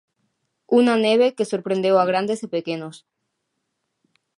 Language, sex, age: Galician, female, 19-29